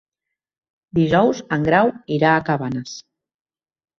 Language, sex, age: Catalan, female, 30-39